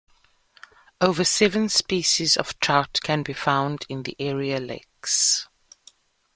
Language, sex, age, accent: English, female, 40-49, Southern African (South Africa, Zimbabwe, Namibia)